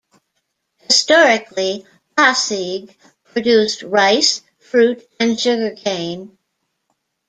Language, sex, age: English, female, 60-69